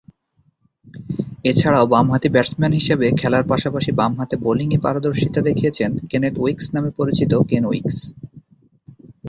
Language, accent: Bengali, Native; Bangladeshi